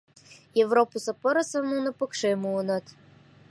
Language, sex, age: Mari, female, 19-29